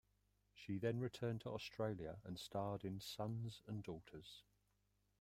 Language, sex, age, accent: English, male, 50-59, England English